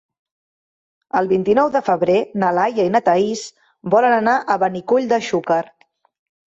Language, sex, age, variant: Catalan, female, 30-39, Central